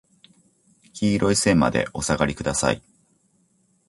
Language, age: Japanese, 40-49